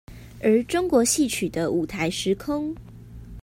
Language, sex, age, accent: Chinese, female, 19-29, 出生地：臺北市